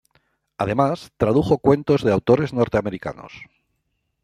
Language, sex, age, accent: Spanish, male, 60-69, España: Centro-Sur peninsular (Madrid, Toledo, Castilla-La Mancha)